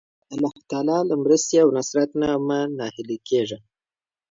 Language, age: Pashto, 30-39